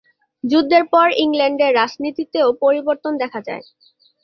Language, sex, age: Bengali, female, 19-29